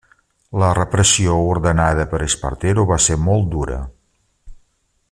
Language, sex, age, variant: Catalan, male, 50-59, Central